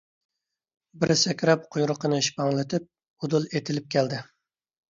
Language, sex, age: Uyghur, male, 30-39